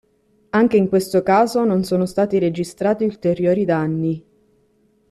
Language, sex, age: Italian, female, 30-39